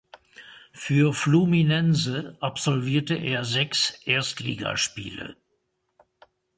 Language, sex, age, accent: German, male, 60-69, Deutschland Deutsch